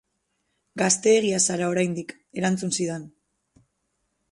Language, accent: Basque, Mendebalekoa (Araba, Bizkaia, Gipuzkoako mendebaleko herri batzuk)